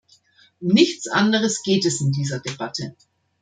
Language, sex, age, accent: German, female, 50-59, Deutschland Deutsch